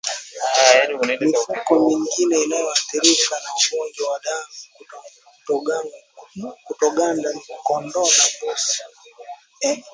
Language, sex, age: Swahili, male, 19-29